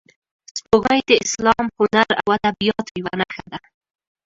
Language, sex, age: Pashto, female, 19-29